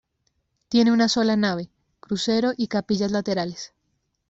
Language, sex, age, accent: Spanish, female, 19-29, Caribe: Cuba, Venezuela, Puerto Rico, República Dominicana, Panamá, Colombia caribeña, México caribeño, Costa del golfo de México